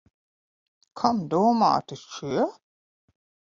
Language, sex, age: Latvian, female, 50-59